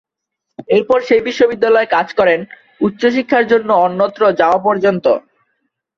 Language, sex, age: Bengali, male, 19-29